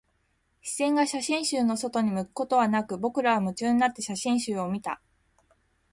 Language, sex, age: Japanese, female, 40-49